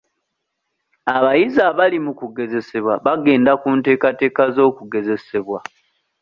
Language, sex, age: Ganda, male, 30-39